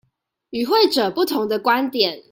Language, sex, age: Chinese, female, 19-29